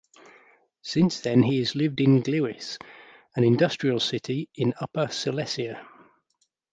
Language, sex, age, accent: English, male, 30-39, England English